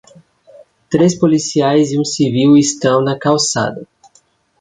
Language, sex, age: Portuguese, male, 19-29